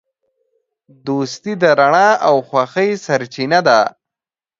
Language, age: Pashto, 19-29